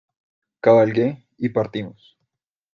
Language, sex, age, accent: Spanish, male, under 19, Andino-Pacífico: Colombia, Perú, Ecuador, oeste de Bolivia y Venezuela andina